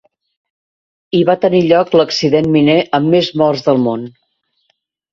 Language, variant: Catalan, Central